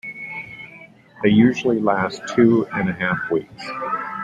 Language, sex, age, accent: English, male, 60-69, United States English